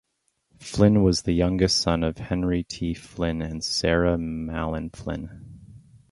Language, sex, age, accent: English, male, 30-39, United States English